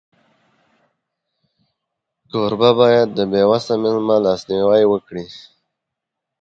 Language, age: Pashto, under 19